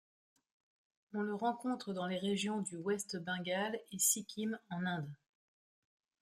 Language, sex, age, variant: French, female, 40-49, Français de métropole